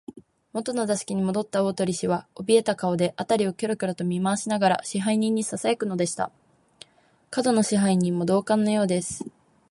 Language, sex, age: Japanese, female, 19-29